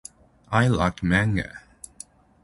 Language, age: Japanese, 19-29